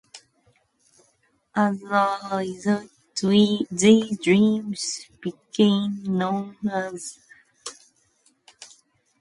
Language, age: English, 19-29